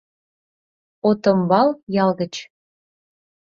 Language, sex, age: Mari, female, 30-39